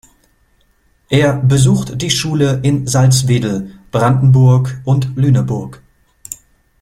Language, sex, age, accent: German, male, 30-39, Deutschland Deutsch